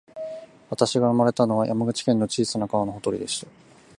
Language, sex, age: Japanese, male, 19-29